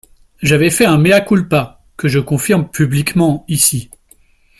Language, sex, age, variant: French, male, 40-49, Français de métropole